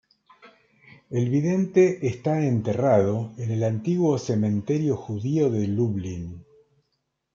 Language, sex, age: Spanish, male, 60-69